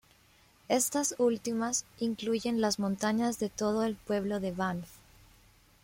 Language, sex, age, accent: Spanish, female, 19-29, América central